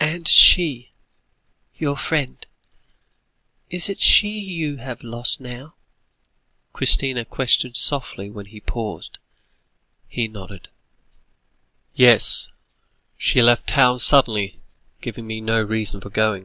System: none